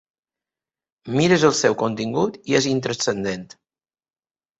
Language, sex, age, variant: Catalan, male, 50-59, Balear